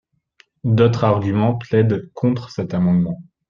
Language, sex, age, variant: French, male, 19-29, Français de métropole